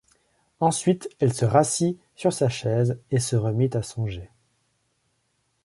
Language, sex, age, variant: French, male, 40-49, Français de métropole